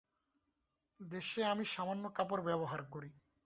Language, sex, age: Bengali, male, 19-29